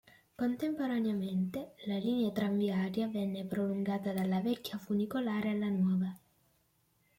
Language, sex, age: Italian, male, 30-39